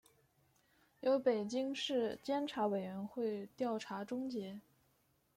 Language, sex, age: Chinese, female, 19-29